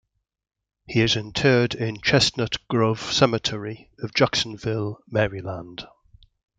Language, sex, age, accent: English, male, 60-69, England English